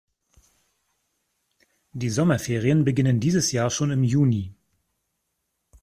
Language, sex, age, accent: German, male, 40-49, Deutschland Deutsch